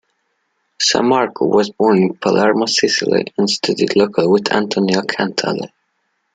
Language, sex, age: English, male, under 19